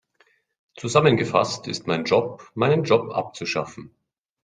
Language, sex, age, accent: German, male, 40-49, Deutschland Deutsch